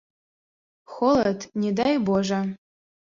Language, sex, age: Belarusian, female, 19-29